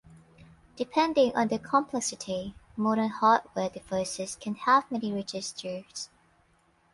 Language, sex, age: English, female, 19-29